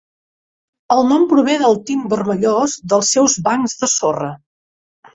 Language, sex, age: Catalan, female, 40-49